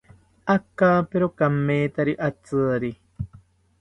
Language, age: South Ucayali Ashéninka, 30-39